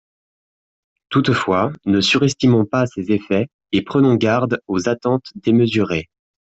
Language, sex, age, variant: French, male, 19-29, Français de métropole